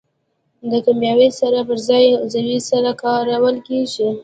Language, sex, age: Pashto, female, under 19